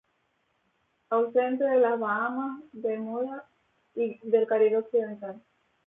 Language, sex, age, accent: Spanish, female, 19-29, España: Islas Canarias